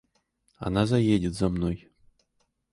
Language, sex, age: Russian, male, 30-39